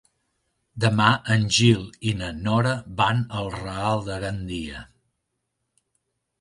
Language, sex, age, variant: Catalan, male, 70-79, Central